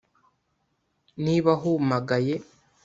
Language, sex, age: Kinyarwanda, male, under 19